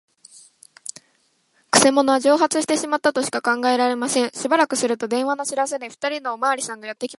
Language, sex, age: Japanese, female, 19-29